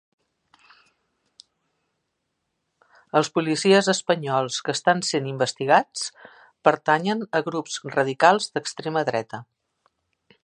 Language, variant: Catalan, Central